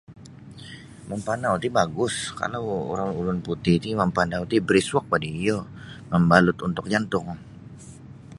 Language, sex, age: Sabah Bisaya, male, 19-29